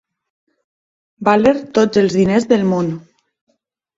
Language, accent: Catalan, valencià